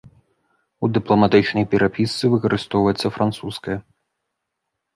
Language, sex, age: Belarusian, male, 30-39